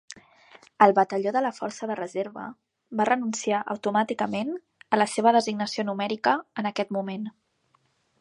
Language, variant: Catalan, Central